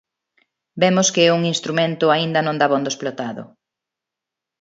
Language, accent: Galician, Neofalante